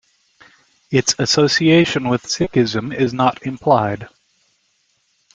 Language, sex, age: English, male, 40-49